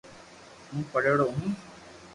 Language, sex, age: Loarki, female, under 19